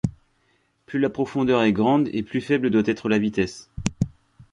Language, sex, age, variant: French, male, 30-39, Français de métropole